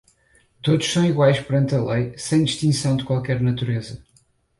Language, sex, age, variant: Portuguese, male, 30-39, Portuguese (Portugal)